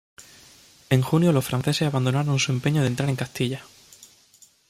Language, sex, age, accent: Spanish, male, 19-29, España: Sur peninsular (Andalucia, Extremadura, Murcia)